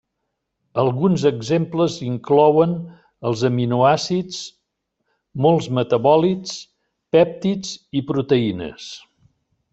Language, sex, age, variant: Catalan, male, 60-69, Central